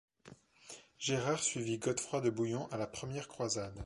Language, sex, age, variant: French, male, 19-29, Français de métropole